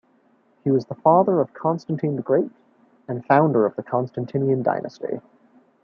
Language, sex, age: English, male, 19-29